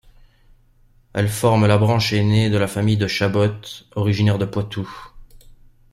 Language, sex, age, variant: French, male, 30-39, Français de métropole